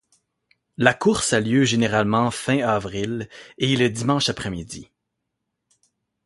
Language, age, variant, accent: French, 40-49, Français d'Amérique du Nord, Français du Canada